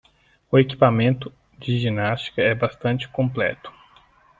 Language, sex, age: Portuguese, male, 30-39